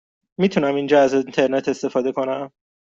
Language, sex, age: Persian, male, 30-39